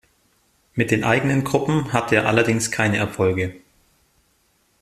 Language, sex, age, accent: German, male, 19-29, Deutschland Deutsch